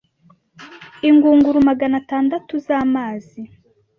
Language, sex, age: Kinyarwanda, male, 30-39